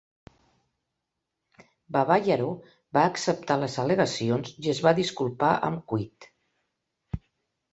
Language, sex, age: Catalan, female, 60-69